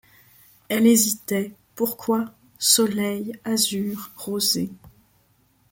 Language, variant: French, Français de métropole